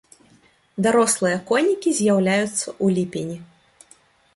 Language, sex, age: Belarusian, female, 19-29